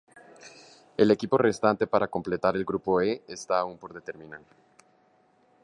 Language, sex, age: Spanish, male, 19-29